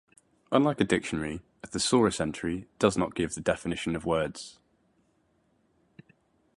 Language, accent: English, England English